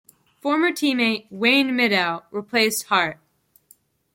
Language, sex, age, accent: English, female, under 19, United States English